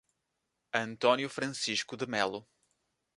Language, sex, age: Portuguese, male, 30-39